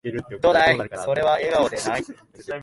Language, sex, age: Japanese, male, 19-29